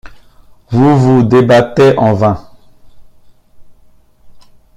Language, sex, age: French, male, 40-49